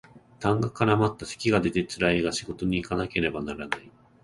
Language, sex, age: Japanese, male, 30-39